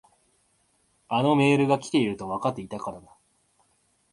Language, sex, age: Japanese, male, 19-29